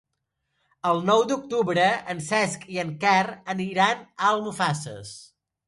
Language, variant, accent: Catalan, Central, central